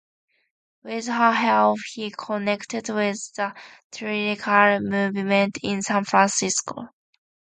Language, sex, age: English, female, 19-29